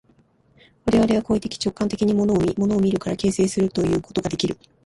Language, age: Japanese, 19-29